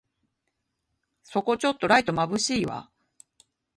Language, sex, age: Japanese, female, 50-59